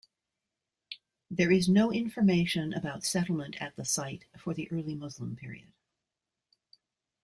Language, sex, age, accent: English, female, 60-69, United States English